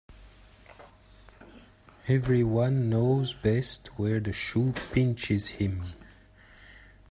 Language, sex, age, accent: English, male, 30-39, United States English